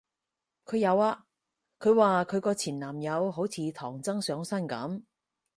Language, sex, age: Cantonese, female, 30-39